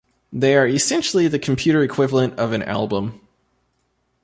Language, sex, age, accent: English, male, 19-29, United States English